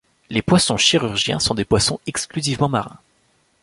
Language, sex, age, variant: French, male, 19-29, Français de métropole